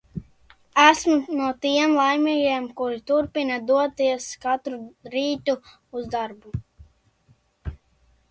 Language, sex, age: Latvian, female, under 19